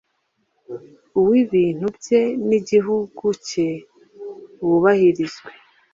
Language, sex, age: Kinyarwanda, female, 30-39